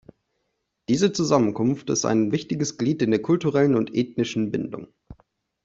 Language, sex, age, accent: German, male, 19-29, Deutschland Deutsch